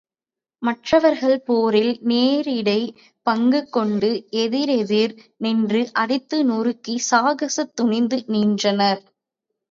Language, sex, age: Tamil, female, 19-29